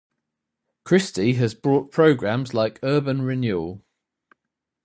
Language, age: English, 40-49